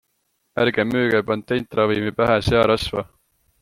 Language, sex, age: Estonian, male, 19-29